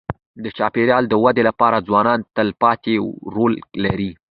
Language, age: Pashto, under 19